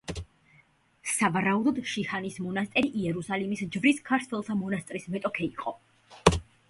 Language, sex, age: Georgian, female, 19-29